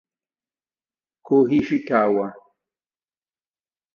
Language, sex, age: Italian, male, 50-59